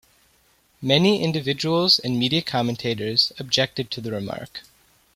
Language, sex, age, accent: English, male, 19-29, United States English